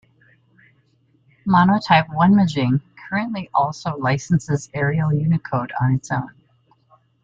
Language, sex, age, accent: English, female, 60-69, United States English